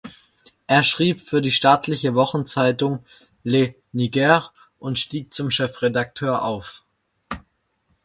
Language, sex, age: German, male, under 19